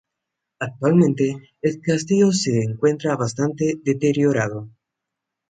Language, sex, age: Spanish, male, under 19